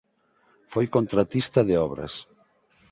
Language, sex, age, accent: Galician, male, 50-59, Normativo (estándar)